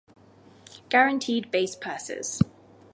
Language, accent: English, England English